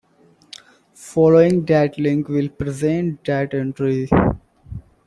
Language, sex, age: English, male, 19-29